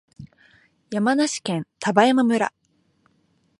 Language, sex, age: Japanese, female, 19-29